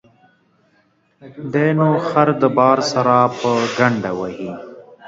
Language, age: Pashto, 19-29